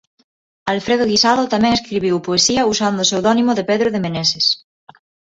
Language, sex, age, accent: Galician, female, 19-29, Neofalante